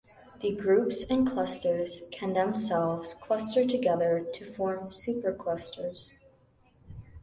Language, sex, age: English, female, under 19